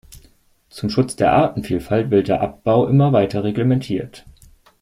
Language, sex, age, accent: German, male, 19-29, Deutschland Deutsch